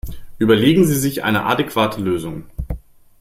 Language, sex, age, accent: German, male, 19-29, Deutschland Deutsch